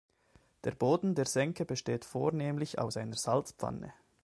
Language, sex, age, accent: German, male, 19-29, Schweizerdeutsch